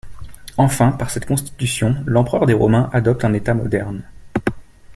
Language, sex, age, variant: French, male, 19-29, Français de métropole